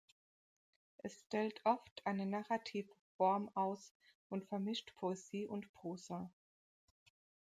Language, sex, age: German, female, 30-39